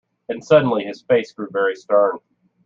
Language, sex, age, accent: English, male, 30-39, United States English